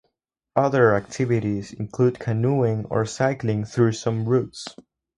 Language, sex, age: English, male, under 19